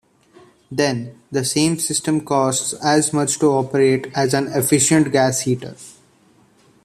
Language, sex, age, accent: English, male, 50-59, India and South Asia (India, Pakistan, Sri Lanka)